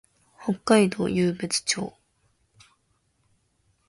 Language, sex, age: Japanese, female, under 19